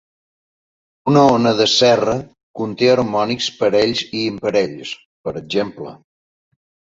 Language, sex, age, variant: Catalan, male, 60-69, Central